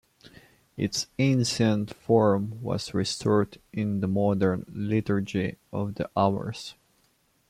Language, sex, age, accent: English, male, 19-29, England English